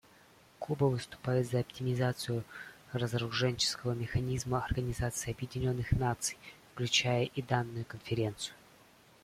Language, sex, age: Russian, male, 19-29